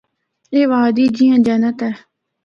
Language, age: Northern Hindko, 19-29